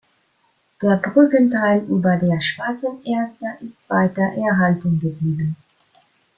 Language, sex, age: German, female, 19-29